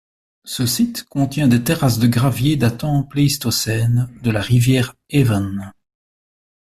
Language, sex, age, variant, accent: French, male, 50-59, Français d'Europe, Français de Belgique